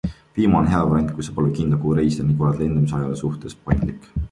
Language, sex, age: Estonian, male, 19-29